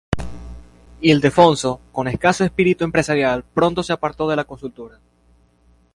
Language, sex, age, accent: Spanish, male, 19-29, Caribe: Cuba, Venezuela, Puerto Rico, República Dominicana, Panamá, Colombia caribeña, México caribeño, Costa del golfo de México